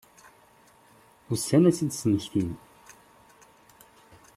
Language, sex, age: Kabyle, male, 30-39